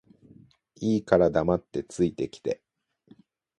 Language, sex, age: Japanese, male, 19-29